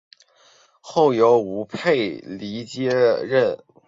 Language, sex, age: Chinese, male, 19-29